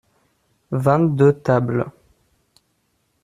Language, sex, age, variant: French, male, 30-39, Français de métropole